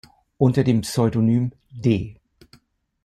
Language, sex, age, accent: German, male, 70-79, Deutschland Deutsch